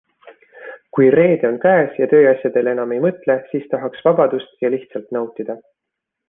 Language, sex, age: Estonian, male, 30-39